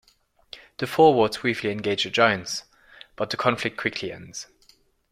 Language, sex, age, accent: English, male, 19-29, England English